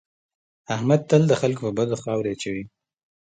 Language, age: Pashto, 19-29